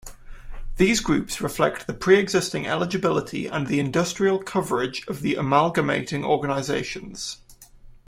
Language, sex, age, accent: English, male, 19-29, England English